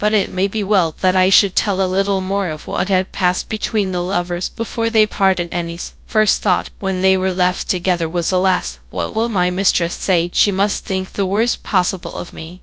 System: TTS, GradTTS